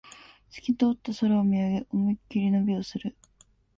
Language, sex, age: Japanese, female, 19-29